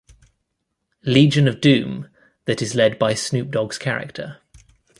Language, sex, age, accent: English, male, 30-39, England English